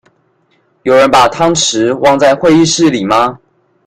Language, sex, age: Chinese, male, 19-29